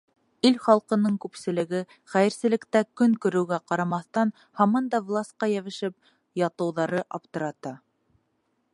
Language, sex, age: Bashkir, female, 19-29